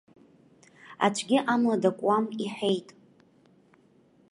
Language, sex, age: Abkhazian, female, under 19